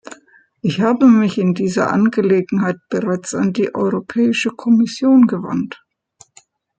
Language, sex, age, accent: German, female, 60-69, Deutschland Deutsch